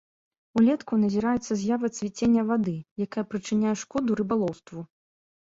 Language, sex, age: Belarusian, female, 19-29